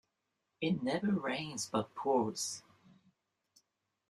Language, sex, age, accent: English, male, 30-39, United States English